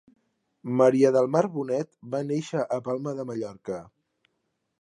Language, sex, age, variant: Catalan, male, 40-49, Central